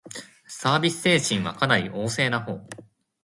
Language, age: Japanese, 19-29